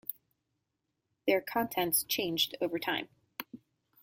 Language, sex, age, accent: English, female, 30-39, United States English